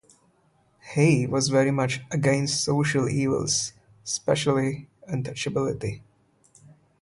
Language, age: English, 19-29